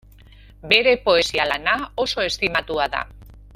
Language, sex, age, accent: Basque, female, 50-59, Mendebalekoa (Araba, Bizkaia, Gipuzkoako mendebaleko herri batzuk)